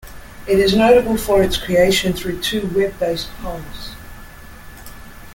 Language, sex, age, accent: English, female, 50-59, Australian English